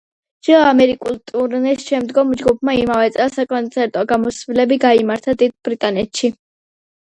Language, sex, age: Georgian, female, under 19